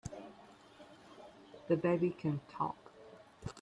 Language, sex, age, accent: English, female, 40-49, United States English